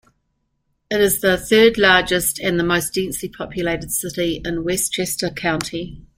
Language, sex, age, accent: English, female, 60-69, New Zealand English